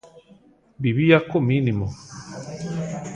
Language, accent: Galician, Atlántico (seseo e gheada)